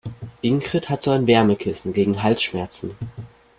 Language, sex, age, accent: German, male, under 19, Deutschland Deutsch